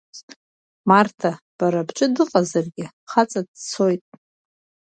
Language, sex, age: Abkhazian, female, 40-49